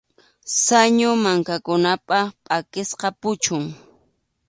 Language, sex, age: Arequipa-La Unión Quechua, female, 30-39